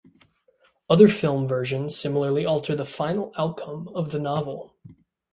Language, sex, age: English, male, 19-29